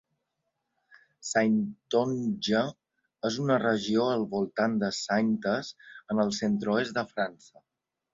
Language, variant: Catalan, Balear